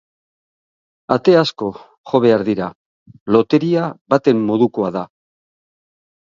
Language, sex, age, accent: Basque, male, 60-69, Mendebalekoa (Araba, Bizkaia, Gipuzkoako mendebaleko herri batzuk)